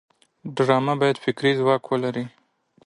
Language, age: Pashto, 19-29